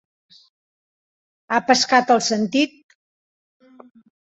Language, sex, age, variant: Catalan, female, 60-69, Central